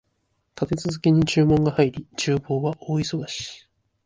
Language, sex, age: Japanese, male, under 19